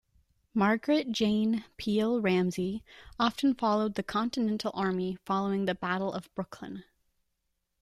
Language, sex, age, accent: English, female, 19-29, United States English